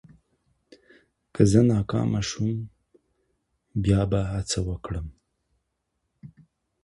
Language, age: Pashto, 30-39